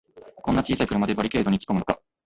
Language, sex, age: Japanese, male, 19-29